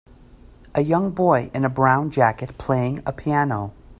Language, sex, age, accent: English, male, 40-49, United States English